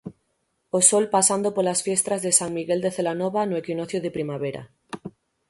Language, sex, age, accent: Galician, female, 19-29, Central (gheada); Oriental (común en zona oriental)